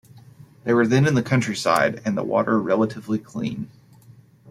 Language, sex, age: English, male, 30-39